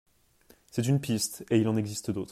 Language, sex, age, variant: French, male, 19-29, Français de métropole